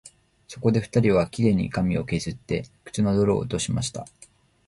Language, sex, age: Japanese, male, 19-29